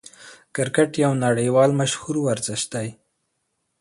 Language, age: Pashto, 19-29